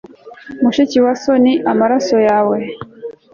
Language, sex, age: Kinyarwanda, female, 19-29